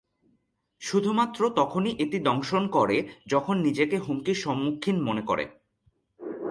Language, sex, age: Bengali, male, 19-29